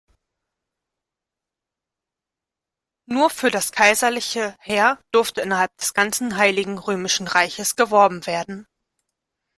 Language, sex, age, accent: German, female, 19-29, Deutschland Deutsch